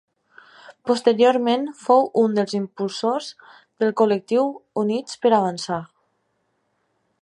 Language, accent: Catalan, valencià